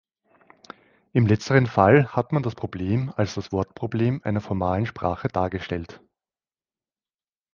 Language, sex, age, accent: German, male, 40-49, Österreichisches Deutsch